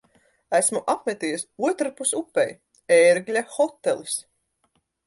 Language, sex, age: Latvian, female, 40-49